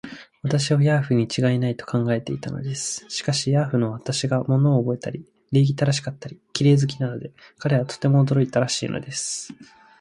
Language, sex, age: Japanese, male, 19-29